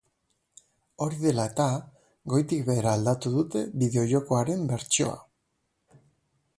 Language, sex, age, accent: Basque, male, 40-49, Batua